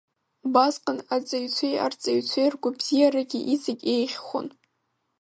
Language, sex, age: Abkhazian, female, under 19